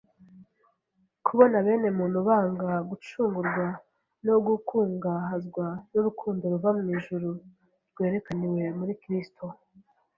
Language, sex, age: Kinyarwanda, female, 19-29